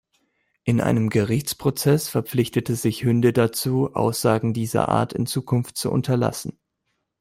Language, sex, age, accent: German, male, 19-29, Deutschland Deutsch